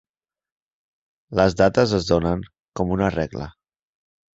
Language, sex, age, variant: Catalan, male, 30-39, Central